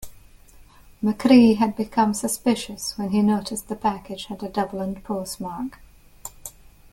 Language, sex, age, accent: English, female, 50-59, Scottish English